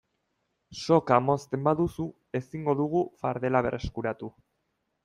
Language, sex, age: Basque, male, 30-39